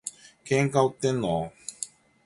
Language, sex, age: Japanese, male, 50-59